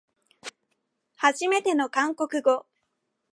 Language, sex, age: Japanese, female, 19-29